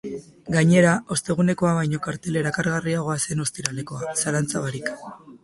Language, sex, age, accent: Basque, female, 19-29, Mendebalekoa (Araba, Bizkaia, Gipuzkoako mendebaleko herri batzuk)